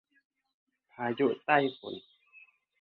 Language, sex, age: Thai, male, 19-29